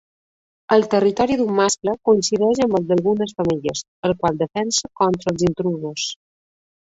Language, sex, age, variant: Catalan, female, 40-49, Balear